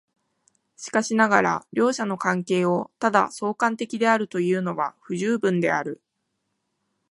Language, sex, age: Japanese, female, 19-29